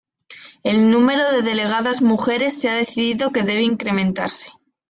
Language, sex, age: Spanish, female, 19-29